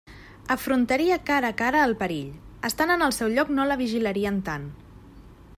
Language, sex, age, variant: Catalan, female, 30-39, Central